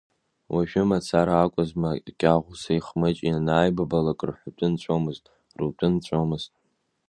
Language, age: Abkhazian, under 19